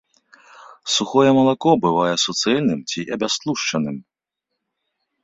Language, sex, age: Belarusian, male, 30-39